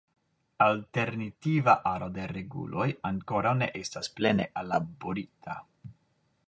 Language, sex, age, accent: Esperanto, male, 19-29, Internacia